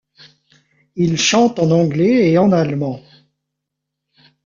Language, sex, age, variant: French, male, 40-49, Français de métropole